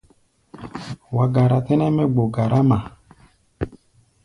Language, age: Gbaya, 30-39